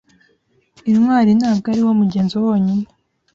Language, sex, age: Kinyarwanda, female, 19-29